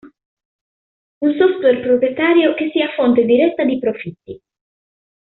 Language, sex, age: Italian, female, 19-29